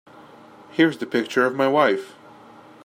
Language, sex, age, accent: English, male, 19-29, United States English